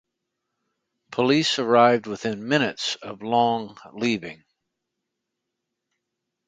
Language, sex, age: English, male, 60-69